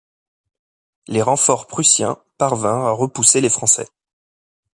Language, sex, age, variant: French, male, 30-39, Français de métropole